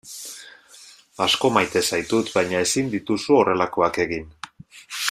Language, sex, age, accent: Basque, male, 30-39, Mendebalekoa (Araba, Bizkaia, Gipuzkoako mendebaleko herri batzuk)